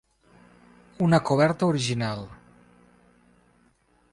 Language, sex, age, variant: Catalan, male, 50-59, Nord-Occidental